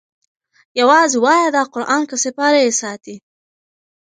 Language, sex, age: Pashto, female, 19-29